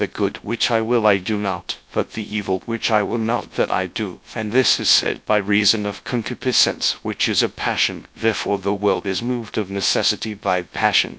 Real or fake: fake